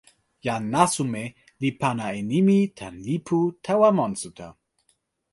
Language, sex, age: Toki Pona, male, 30-39